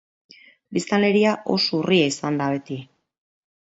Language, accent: Basque, Mendebalekoa (Araba, Bizkaia, Gipuzkoako mendebaleko herri batzuk)